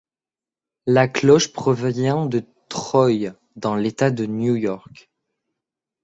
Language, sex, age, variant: French, male, under 19, Français de métropole